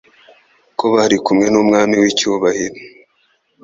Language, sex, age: Kinyarwanda, male, 19-29